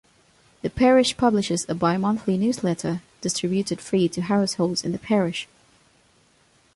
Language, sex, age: English, female, under 19